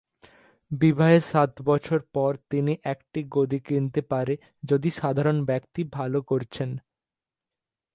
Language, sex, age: Bengali, male, 19-29